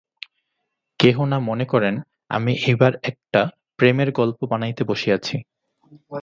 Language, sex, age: Bengali, male, 19-29